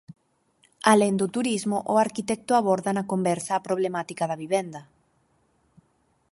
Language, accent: Galician, Normativo (estándar)